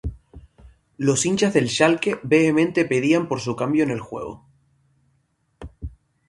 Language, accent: Spanish, España: Islas Canarias